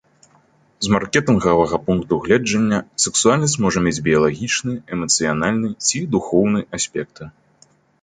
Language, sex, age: Belarusian, male, 19-29